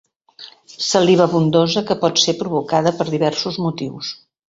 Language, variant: Catalan, Central